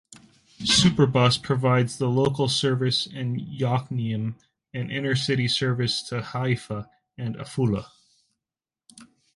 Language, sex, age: English, male, 30-39